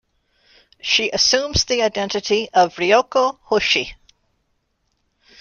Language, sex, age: English, female, 70-79